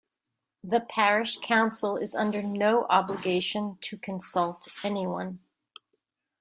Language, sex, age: English, female, 50-59